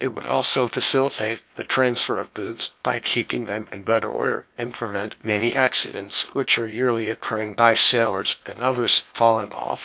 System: TTS, GlowTTS